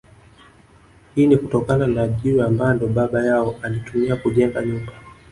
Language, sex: Swahili, male